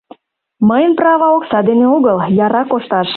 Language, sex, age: Mari, female, 30-39